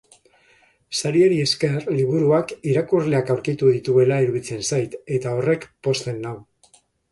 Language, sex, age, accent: Basque, male, 50-59, Mendebalekoa (Araba, Bizkaia, Gipuzkoako mendebaleko herri batzuk)